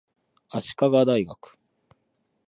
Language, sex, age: Japanese, male, 30-39